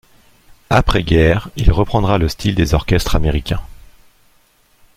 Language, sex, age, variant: French, male, 40-49, Français de métropole